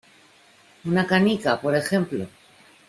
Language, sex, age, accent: Spanish, female, 40-49, España: Norte peninsular (Asturias, Castilla y León, Cantabria, País Vasco, Navarra, Aragón, La Rioja, Guadalajara, Cuenca)